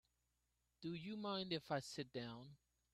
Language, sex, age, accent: English, male, 40-49, Hong Kong English